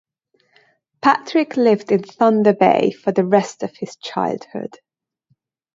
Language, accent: English, British English